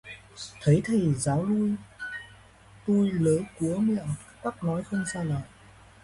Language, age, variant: Vietnamese, 19-29, Hà Nội